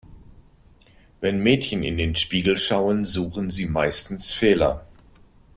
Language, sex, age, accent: German, male, 50-59, Deutschland Deutsch